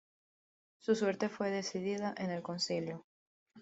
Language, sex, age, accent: Spanish, female, 19-29, Andino-Pacífico: Colombia, Perú, Ecuador, oeste de Bolivia y Venezuela andina